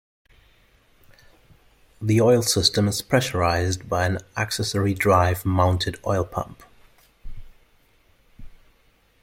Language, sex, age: English, male, 30-39